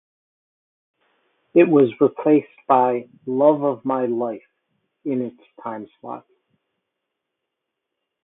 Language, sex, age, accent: English, male, 40-49, United States English